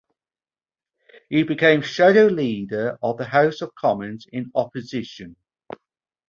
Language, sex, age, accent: English, male, 40-49, England English